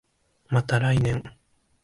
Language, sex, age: Japanese, male, 19-29